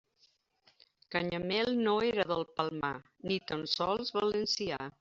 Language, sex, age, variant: Catalan, female, 60-69, Balear